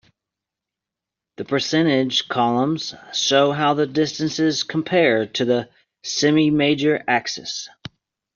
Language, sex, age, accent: English, male, 30-39, United States English